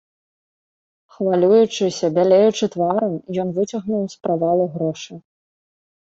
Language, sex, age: Belarusian, female, 19-29